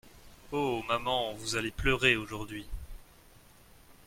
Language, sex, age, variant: French, male, 19-29, Français de métropole